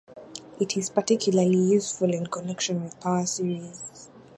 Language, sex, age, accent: English, female, 19-29, United States English